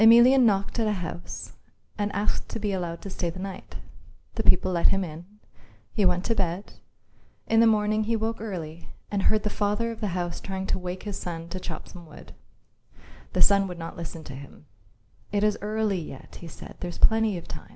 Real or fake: real